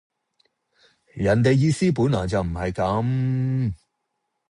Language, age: Cantonese, 40-49